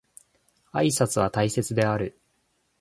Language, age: Japanese, 19-29